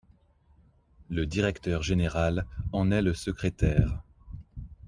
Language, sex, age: French, male, 30-39